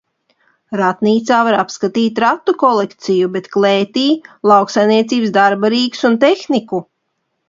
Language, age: Latvian, 40-49